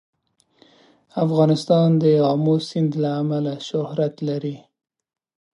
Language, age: Pashto, 19-29